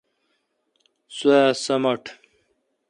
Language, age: Kalkoti, 19-29